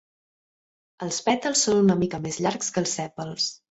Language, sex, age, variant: Catalan, female, 19-29, Central